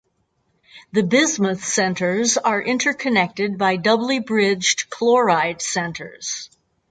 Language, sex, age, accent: English, female, 60-69, United States English